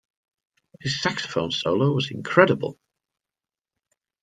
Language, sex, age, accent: English, male, 40-49, England English